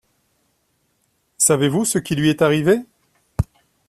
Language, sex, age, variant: French, male, 40-49, Français de métropole